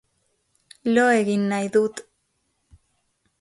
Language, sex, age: Basque, female, 40-49